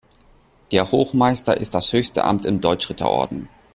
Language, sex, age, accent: German, male, 19-29, Deutschland Deutsch